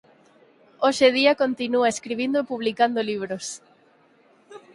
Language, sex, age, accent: Galician, female, 19-29, Atlántico (seseo e gheada)